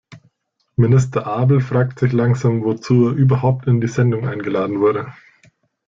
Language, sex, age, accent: German, male, 19-29, Deutschland Deutsch